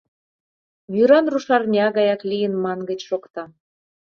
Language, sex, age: Mari, female, 30-39